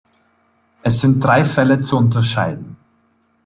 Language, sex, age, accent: German, male, 30-39, Österreichisches Deutsch